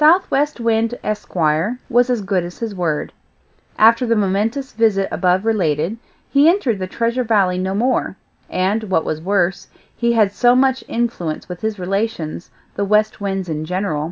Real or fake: real